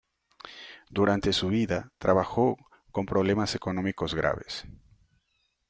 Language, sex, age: Spanish, male, 40-49